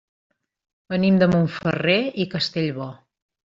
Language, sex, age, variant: Catalan, female, 40-49, Central